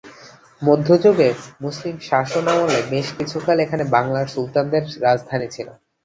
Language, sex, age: Bengali, male, under 19